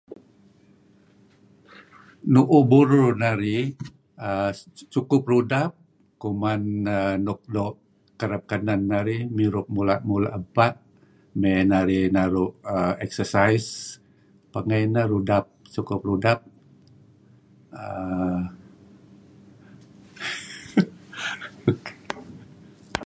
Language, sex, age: Kelabit, male, 70-79